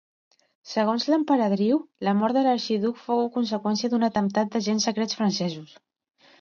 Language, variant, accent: Catalan, Central, central